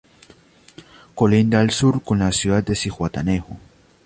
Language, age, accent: Spanish, 19-29, Andino-Pacífico: Colombia, Perú, Ecuador, oeste de Bolivia y Venezuela andina